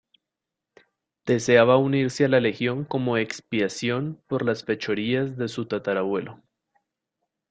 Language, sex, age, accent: Spanish, male, 19-29, Caribe: Cuba, Venezuela, Puerto Rico, República Dominicana, Panamá, Colombia caribeña, México caribeño, Costa del golfo de México